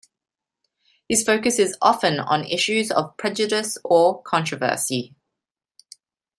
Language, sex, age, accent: English, female, 30-39, Australian English